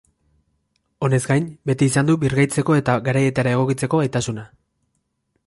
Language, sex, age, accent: Basque, male, 19-29, Erdialdekoa edo Nafarra (Gipuzkoa, Nafarroa)